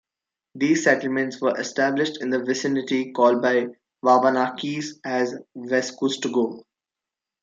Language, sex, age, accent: English, male, 19-29, India and South Asia (India, Pakistan, Sri Lanka)